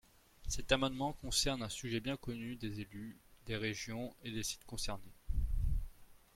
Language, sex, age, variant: French, male, 19-29, Français de métropole